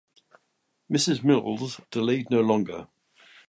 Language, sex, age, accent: English, male, 60-69, England English